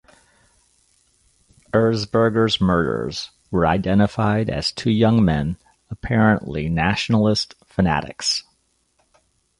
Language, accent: English, United States English